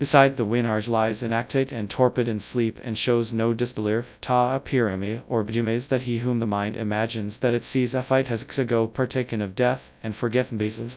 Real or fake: fake